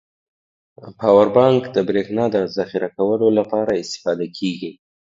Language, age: Pashto, 30-39